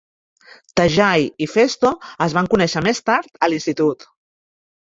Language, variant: Catalan, Central